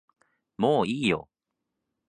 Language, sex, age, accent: Japanese, male, 19-29, 関西弁